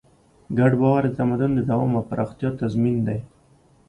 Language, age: Pashto, 30-39